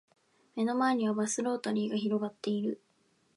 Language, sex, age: Japanese, female, 19-29